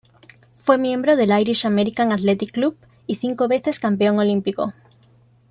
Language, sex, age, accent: Spanish, female, 19-29, España: Centro-Sur peninsular (Madrid, Toledo, Castilla-La Mancha)